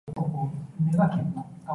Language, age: Cantonese, 19-29